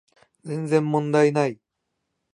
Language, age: Japanese, 19-29